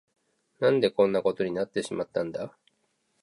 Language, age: Japanese, 30-39